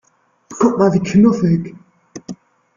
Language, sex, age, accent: German, male, 19-29, Deutschland Deutsch